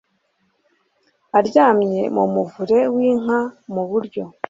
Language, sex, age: Kinyarwanda, female, 30-39